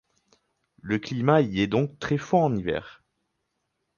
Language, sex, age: French, male, 19-29